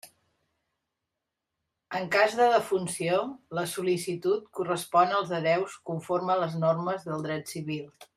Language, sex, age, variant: Catalan, female, 50-59, Central